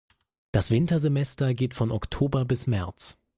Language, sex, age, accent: German, male, 19-29, Deutschland Deutsch